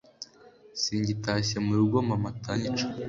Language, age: Kinyarwanda, under 19